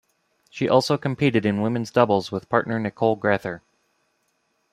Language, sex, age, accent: English, male, 19-29, United States English